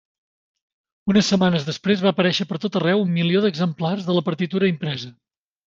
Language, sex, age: Catalan, male, 40-49